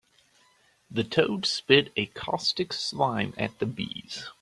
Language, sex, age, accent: English, male, 30-39, United States English